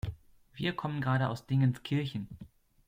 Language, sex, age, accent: German, male, 30-39, Deutschland Deutsch